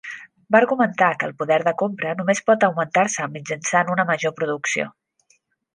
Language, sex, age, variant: Catalan, female, 30-39, Central